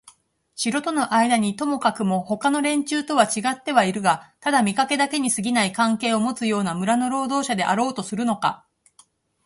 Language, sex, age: Japanese, female, 50-59